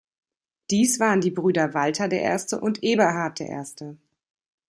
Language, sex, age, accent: German, female, 30-39, Deutschland Deutsch